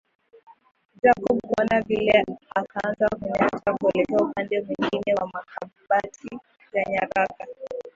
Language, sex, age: Swahili, female, under 19